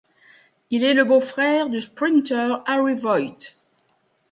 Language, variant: French, Français de métropole